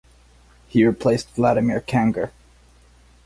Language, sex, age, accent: English, male, 30-39, United States English